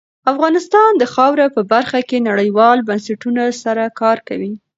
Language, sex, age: Pashto, female, under 19